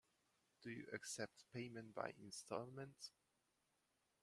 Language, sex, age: English, male, 30-39